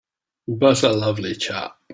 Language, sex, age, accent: English, male, 30-39, Scottish English